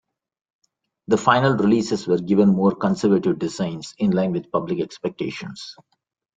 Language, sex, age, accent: English, male, 40-49, India and South Asia (India, Pakistan, Sri Lanka)